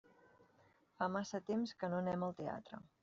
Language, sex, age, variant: Catalan, female, 30-39, Central